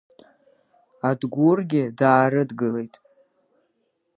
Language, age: Abkhazian, under 19